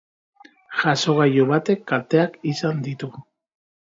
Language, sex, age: Basque, male, 30-39